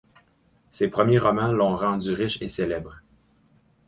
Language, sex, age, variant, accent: French, male, 30-39, Français d'Amérique du Nord, Français du Canada